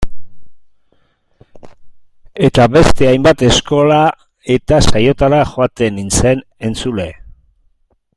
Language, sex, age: Basque, male, 60-69